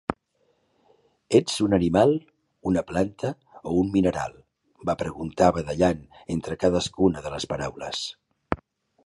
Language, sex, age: Catalan, male, 50-59